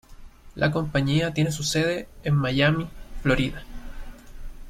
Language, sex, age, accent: Spanish, male, 19-29, Chileno: Chile, Cuyo